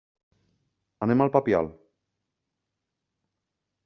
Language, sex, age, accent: Catalan, male, 40-49, valencià